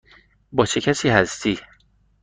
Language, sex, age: Persian, male, 19-29